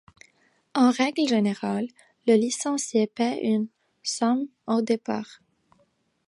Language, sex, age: French, female, 19-29